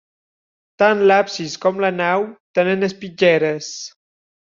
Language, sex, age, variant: Catalan, male, 19-29, Septentrional